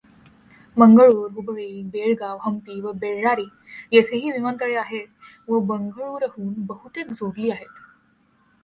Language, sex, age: Marathi, female, under 19